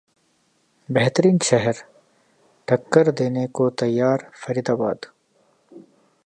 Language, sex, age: Hindi, male, 40-49